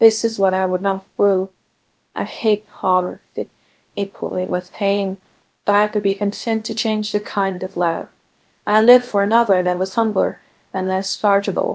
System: TTS, VITS